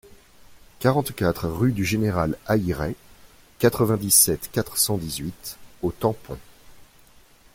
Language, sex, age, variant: French, male, 40-49, Français de métropole